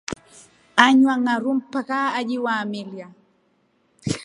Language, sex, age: Rombo, female, 19-29